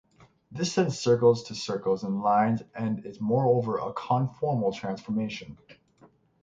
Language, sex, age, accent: English, male, 19-29, United States English